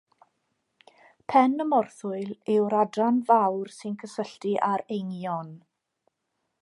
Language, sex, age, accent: Welsh, female, 40-49, Y Deyrnas Unedig Cymraeg